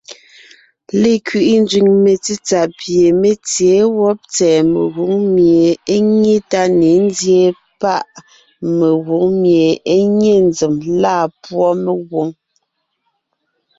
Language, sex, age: Ngiemboon, female, 30-39